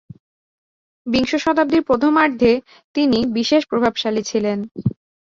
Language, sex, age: Bengali, female, 19-29